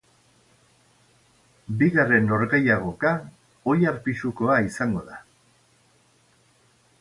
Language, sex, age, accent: Basque, male, 60-69, Erdialdekoa edo Nafarra (Gipuzkoa, Nafarroa)